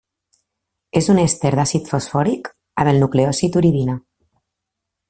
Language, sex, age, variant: Catalan, female, 40-49, Septentrional